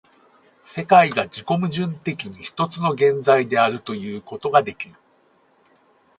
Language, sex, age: Japanese, male, 40-49